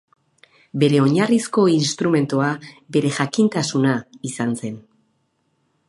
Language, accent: Basque, Erdialdekoa edo Nafarra (Gipuzkoa, Nafarroa)